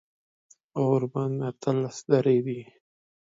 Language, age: Pashto, 19-29